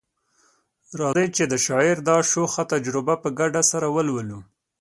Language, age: Pashto, 19-29